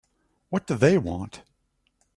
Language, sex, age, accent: English, male, 40-49, United States English